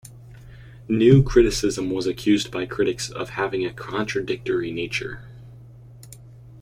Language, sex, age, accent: English, male, under 19, United States English